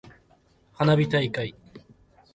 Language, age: Japanese, 19-29